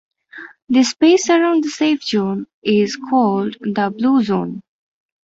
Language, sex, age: English, female, 19-29